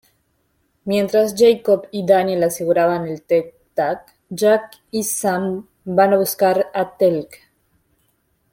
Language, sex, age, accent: Spanish, female, 19-29, Rioplatense: Argentina, Uruguay, este de Bolivia, Paraguay